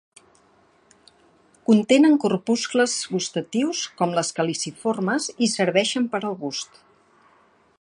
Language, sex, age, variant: Catalan, female, 50-59, Central